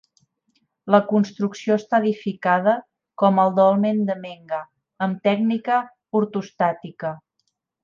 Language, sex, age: Catalan, female, 40-49